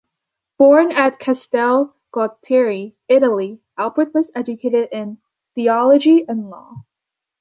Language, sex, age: English, female, under 19